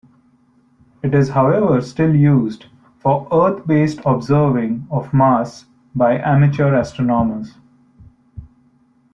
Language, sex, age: English, male, 19-29